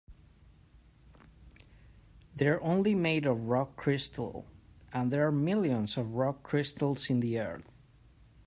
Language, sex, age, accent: English, male, 40-49, United States English